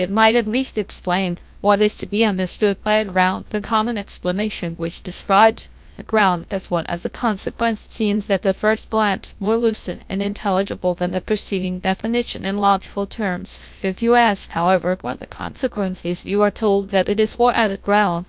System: TTS, GlowTTS